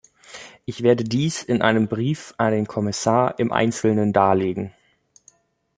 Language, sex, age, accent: German, male, 30-39, Deutschland Deutsch